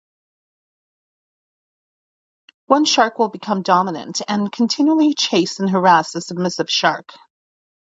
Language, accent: English, United States English